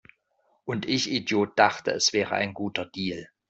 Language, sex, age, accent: German, male, 40-49, Deutschland Deutsch